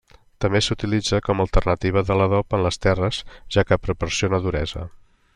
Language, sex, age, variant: Catalan, male, 50-59, Central